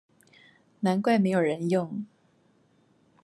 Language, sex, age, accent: Chinese, female, 40-49, 出生地：臺北市